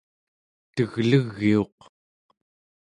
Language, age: Central Yupik, 30-39